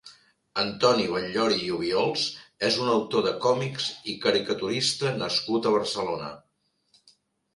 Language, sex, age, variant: Catalan, male, 50-59, Central